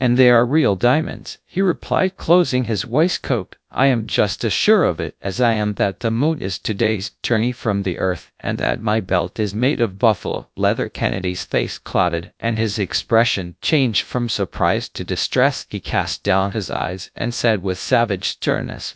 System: TTS, GradTTS